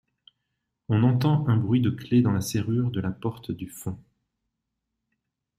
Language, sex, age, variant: French, male, 40-49, Français de métropole